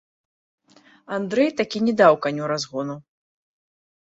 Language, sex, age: Belarusian, female, 30-39